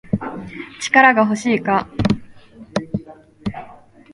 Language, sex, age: Japanese, female, 19-29